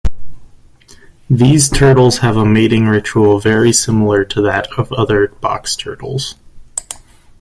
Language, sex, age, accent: English, male, 19-29, United States English